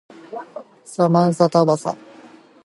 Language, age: Japanese, 19-29